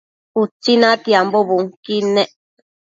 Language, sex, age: Matsés, female, under 19